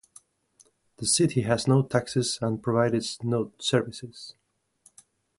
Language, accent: English, England English